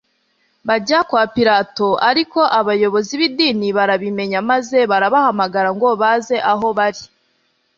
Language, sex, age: Kinyarwanda, female, 19-29